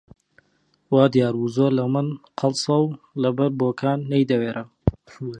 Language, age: Central Kurdish, 19-29